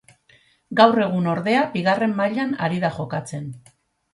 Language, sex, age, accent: Basque, female, 40-49, Mendebalekoa (Araba, Bizkaia, Gipuzkoako mendebaleko herri batzuk)